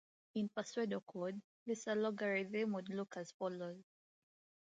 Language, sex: English, female